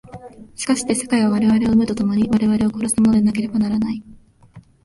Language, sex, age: Japanese, female, 19-29